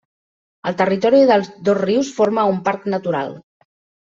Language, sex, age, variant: Catalan, female, 30-39, Central